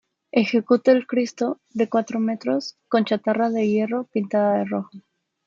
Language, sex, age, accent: Spanish, female, 19-29, México